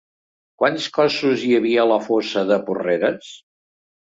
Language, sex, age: Catalan, male, 70-79